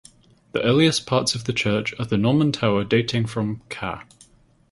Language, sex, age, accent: English, male, under 19, England English